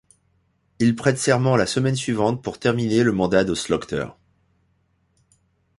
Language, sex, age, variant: French, male, 40-49, Français de métropole